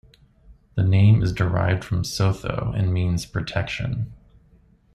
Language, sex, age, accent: English, male, 19-29, United States English